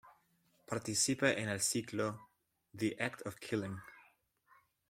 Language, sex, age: Spanish, male, 30-39